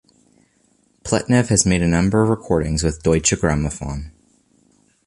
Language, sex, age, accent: English, male, 19-29, Canadian English